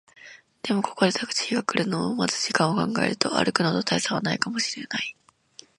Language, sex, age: Japanese, female, 19-29